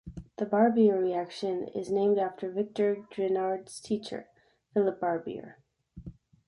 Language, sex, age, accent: English, female, 19-29, United States English